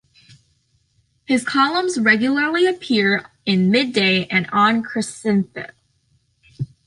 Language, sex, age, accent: English, female, under 19, United States English